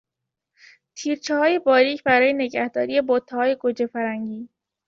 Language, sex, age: Persian, female, under 19